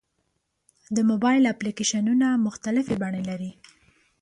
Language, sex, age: Pashto, female, 19-29